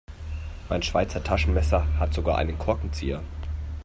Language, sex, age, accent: German, male, 19-29, Deutschland Deutsch